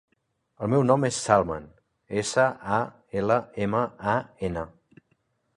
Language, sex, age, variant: Catalan, male, 30-39, Central